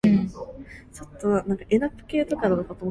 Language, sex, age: Cantonese, female, 19-29